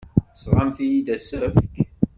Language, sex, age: Kabyle, male, 50-59